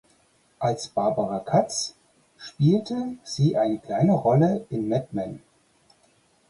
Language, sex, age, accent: German, male, 30-39, Deutschland Deutsch